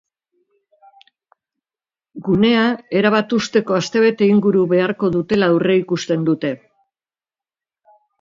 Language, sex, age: Basque, female, 70-79